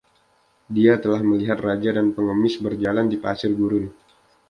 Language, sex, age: Indonesian, male, 19-29